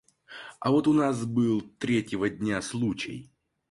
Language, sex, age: Russian, male, 19-29